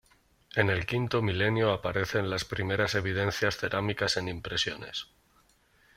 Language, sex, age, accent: Spanish, male, 30-39, España: Norte peninsular (Asturias, Castilla y León, Cantabria, País Vasco, Navarra, Aragón, La Rioja, Guadalajara, Cuenca)